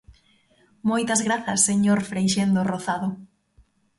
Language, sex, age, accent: Galician, female, 19-29, Normativo (estándar)